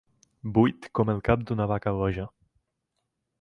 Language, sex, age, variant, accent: Catalan, male, 19-29, Nord-Occidental, Lleidatà